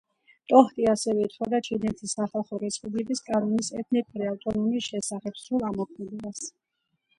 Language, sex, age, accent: Georgian, female, 40-49, ჩვეულებრივი